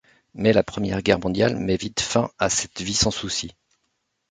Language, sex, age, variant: French, male, 40-49, Français de métropole